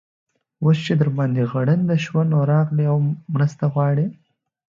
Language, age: Pashto, 19-29